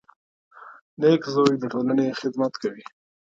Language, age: Pashto, 19-29